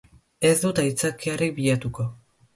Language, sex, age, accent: Basque, male, under 19, Erdialdekoa edo Nafarra (Gipuzkoa, Nafarroa)